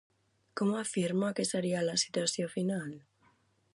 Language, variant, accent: Catalan, Central, central